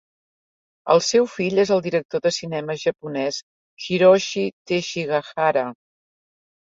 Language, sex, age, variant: Catalan, female, 60-69, Central